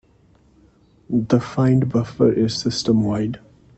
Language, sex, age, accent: English, male, 19-29, India and South Asia (India, Pakistan, Sri Lanka)